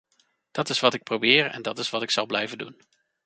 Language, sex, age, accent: Dutch, male, 40-49, Nederlands Nederlands